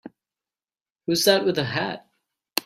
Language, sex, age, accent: English, male, 19-29, United States English